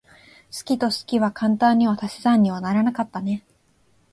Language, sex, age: Japanese, female, 19-29